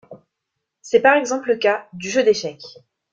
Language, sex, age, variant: French, female, under 19, Français de métropole